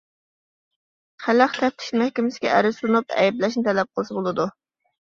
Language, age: Uyghur, 30-39